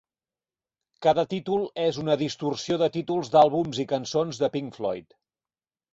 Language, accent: Catalan, nord-oriental